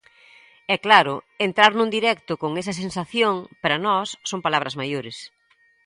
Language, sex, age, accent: Galician, female, 40-49, Atlántico (seseo e gheada)